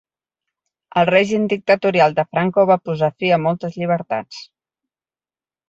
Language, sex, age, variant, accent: Catalan, female, 40-49, Central, tarragoní